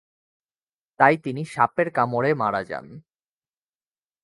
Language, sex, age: Bengali, male, 19-29